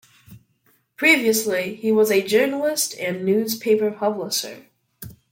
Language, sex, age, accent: English, male, under 19, United States English